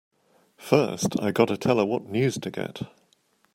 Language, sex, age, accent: English, male, 50-59, England English